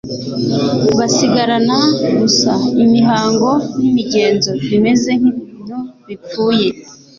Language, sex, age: Kinyarwanda, female, under 19